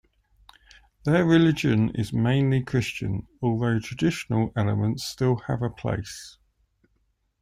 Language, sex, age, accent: English, male, 40-49, England English